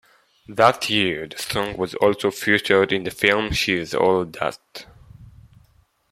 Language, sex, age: English, male, under 19